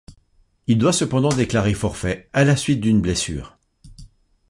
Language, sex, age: French, male, 50-59